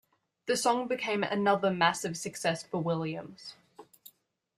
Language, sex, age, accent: English, female, under 19, Australian English